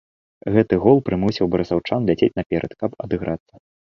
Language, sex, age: Belarusian, male, 19-29